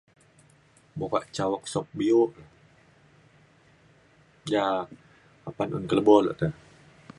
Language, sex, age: Mainstream Kenyah, female, 19-29